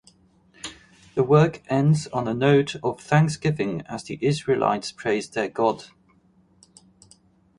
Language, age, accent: English, 19-29, England English